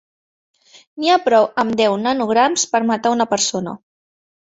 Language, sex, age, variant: Catalan, female, 19-29, Central